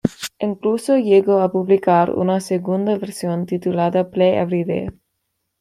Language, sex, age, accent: Spanish, female, under 19, México